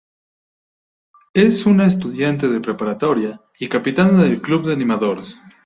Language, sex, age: Spanish, male, 19-29